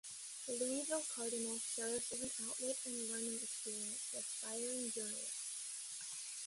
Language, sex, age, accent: English, female, under 19, United States English